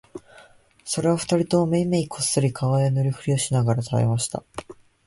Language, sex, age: Japanese, male, 19-29